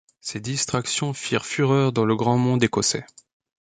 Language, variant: French, Français de métropole